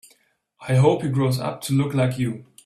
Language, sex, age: English, male, 19-29